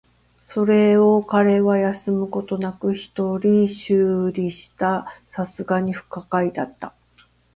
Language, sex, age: Japanese, female, 50-59